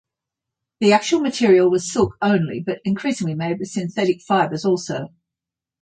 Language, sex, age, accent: English, female, 60-69, Australian English